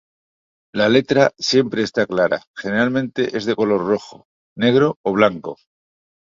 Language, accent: Spanish, España: Centro-Sur peninsular (Madrid, Toledo, Castilla-La Mancha)